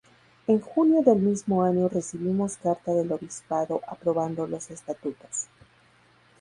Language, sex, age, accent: Spanish, female, 30-39, México